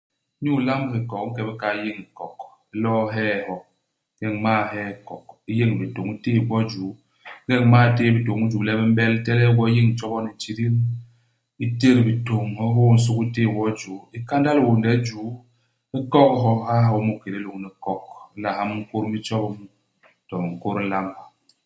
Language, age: Basaa, 40-49